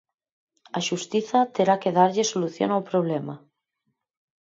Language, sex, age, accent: Galician, female, 30-39, Normativo (estándar)